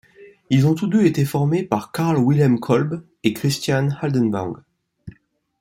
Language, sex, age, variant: French, male, 30-39, Français de métropole